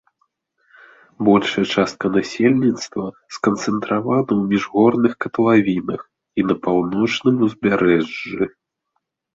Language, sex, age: Belarusian, male, 30-39